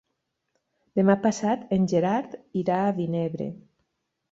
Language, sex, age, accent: Catalan, female, 50-59, valencià